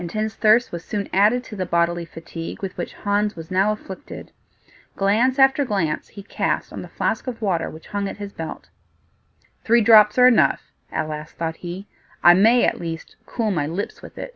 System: none